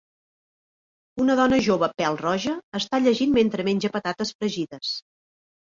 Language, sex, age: Catalan, female, 40-49